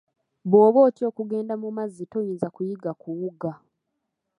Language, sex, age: Ganda, female, 19-29